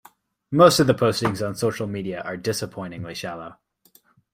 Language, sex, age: English, male, 19-29